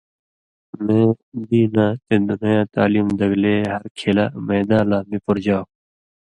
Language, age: Indus Kohistani, 30-39